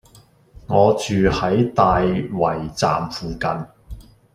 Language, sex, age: Cantonese, male, 50-59